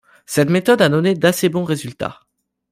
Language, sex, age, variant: French, male, under 19, Français de métropole